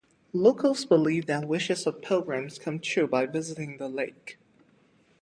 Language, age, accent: English, 19-29, United States English